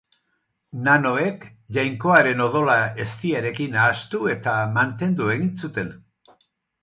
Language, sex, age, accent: Basque, male, 70-79, Erdialdekoa edo Nafarra (Gipuzkoa, Nafarroa)